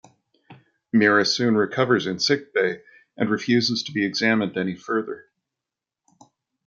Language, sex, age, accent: English, male, 40-49, Canadian English